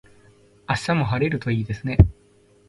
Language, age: Japanese, 19-29